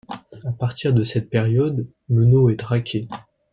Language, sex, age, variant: French, male, 19-29, Français de métropole